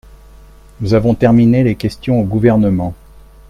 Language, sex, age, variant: French, male, 60-69, Français de métropole